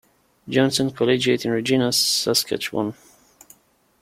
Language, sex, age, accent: English, male, 30-39, United States English